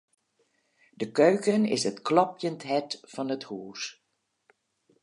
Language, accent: Western Frisian, Klaaifrysk